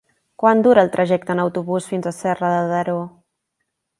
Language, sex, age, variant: Catalan, female, 19-29, Central